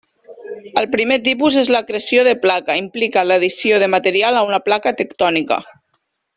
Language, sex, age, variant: Catalan, female, 40-49, Nord-Occidental